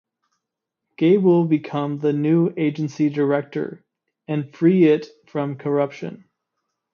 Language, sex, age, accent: English, male, 30-39, United States English